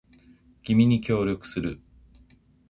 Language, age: Japanese, 40-49